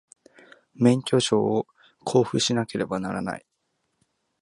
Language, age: Japanese, 19-29